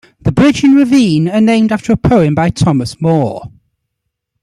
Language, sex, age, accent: English, male, 19-29, England English